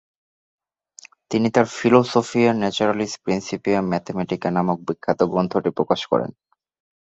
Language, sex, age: Bengali, male, 19-29